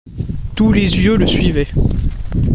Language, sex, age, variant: French, male, 19-29, Français de métropole